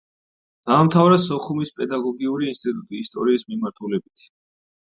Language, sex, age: Georgian, male, 19-29